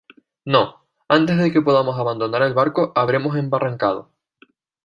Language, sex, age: Spanish, female, 19-29